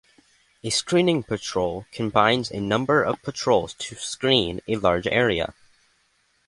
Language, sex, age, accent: English, male, under 19, United States English